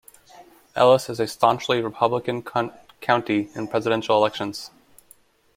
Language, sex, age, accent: English, male, 30-39, United States English